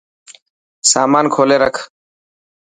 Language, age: Dhatki, 19-29